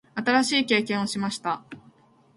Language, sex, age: Japanese, female, 19-29